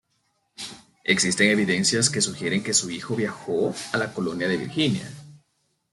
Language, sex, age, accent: Spanish, male, 19-29, América central